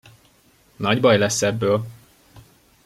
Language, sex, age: Hungarian, male, 19-29